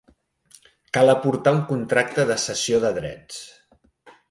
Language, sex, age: Catalan, male, 50-59